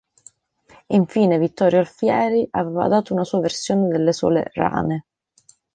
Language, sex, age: Italian, female, 19-29